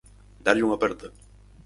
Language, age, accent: Galician, 19-29, Central (gheada)